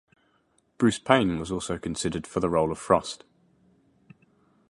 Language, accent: English, England English